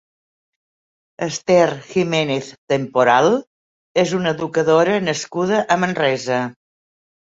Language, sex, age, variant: Catalan, female, 70-79, Central